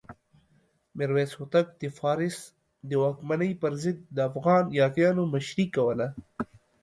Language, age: Pashto, 19-29